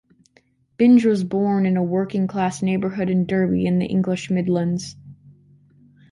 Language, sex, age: English, female, under 19